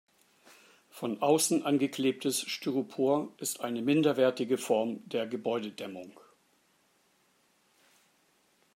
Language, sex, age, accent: German, male, 60-69, Deutschland Deutsch